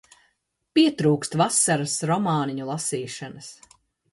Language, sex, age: Latvian, female, 50-59